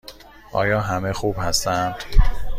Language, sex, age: Persian, male, 30-39